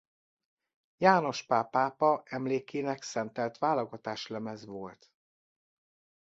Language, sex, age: Hungarian, male, 40-49